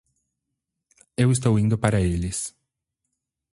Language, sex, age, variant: Portuguese, male, 30-39, Portuguese (Brasil)